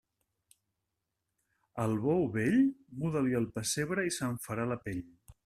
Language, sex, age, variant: Catalan, male, 50-59, Nord-Occidental